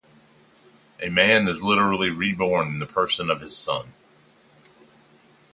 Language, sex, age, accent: English, male, 40-49, United States English